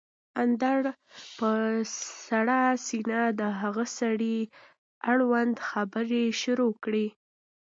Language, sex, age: Pashto, female, 30-39